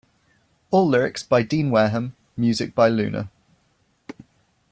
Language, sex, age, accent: English, male, 19-29, England English